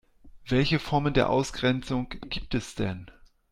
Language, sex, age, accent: German, male, 40-49, Deutschland Deutsch